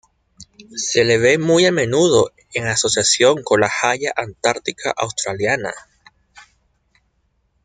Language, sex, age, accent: Spanish, male, 19-29, Caribe: Cuba, Venezuela, Puerto Rico, República Dominicana, Panamá, Colombia caribeña, México caribeño, Costa del golfo de México